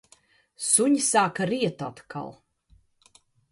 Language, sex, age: Latvian, female, 50-59